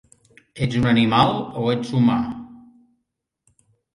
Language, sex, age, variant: Catalan, male, 60-69, Central